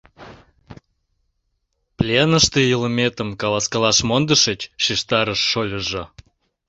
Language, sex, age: Mari, male, 30-39